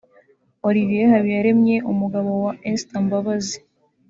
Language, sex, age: Kinyarwanda, female, 19-29